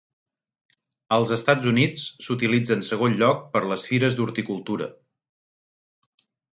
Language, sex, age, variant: Catalan, male, 40-49, Central